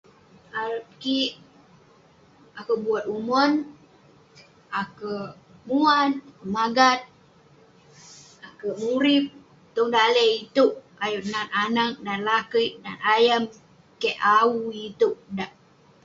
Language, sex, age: Western Penan, female, under 19